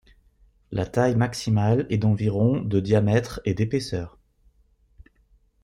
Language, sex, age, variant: French, male, 30-39, Français de métropole